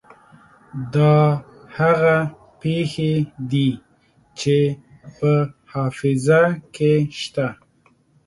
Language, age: Pashto, 40-49